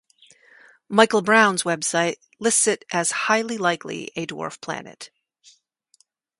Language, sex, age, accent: English, female, 50-59, United States English